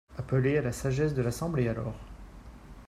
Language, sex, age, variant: French, male, 40-49, Français de métropole